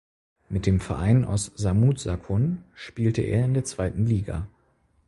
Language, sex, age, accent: German, male, 19-29, Deutschland Deutsch